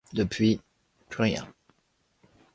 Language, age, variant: French, 60-69, Français de métropole